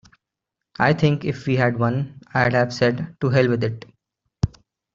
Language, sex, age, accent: English, male, 19-29, India and South Asia (India, Pakistan, Sri Lanka)